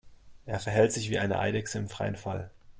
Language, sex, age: German, male, 30-39